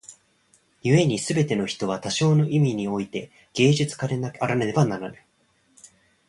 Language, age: Japanese, 19-29